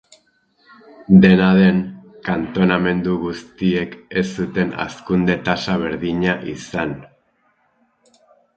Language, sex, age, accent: Basque, male, 50-59, Erdialdekoa edo Nafarra (Gipuzkoa, Nafarroa)